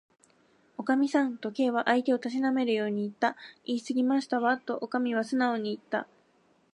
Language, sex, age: Japanese, female, 19-29